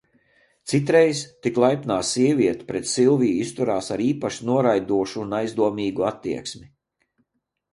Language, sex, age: Latvian, male, 50-59